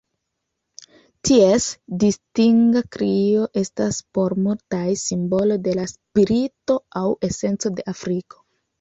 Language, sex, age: Esperanto, female, 19-29